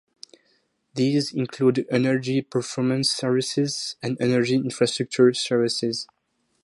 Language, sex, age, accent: English, male, 19-29, French